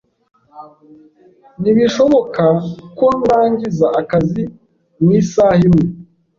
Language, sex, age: Kinyarwanda, male, 30-39